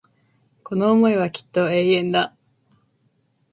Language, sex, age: Japanese, female, 19-29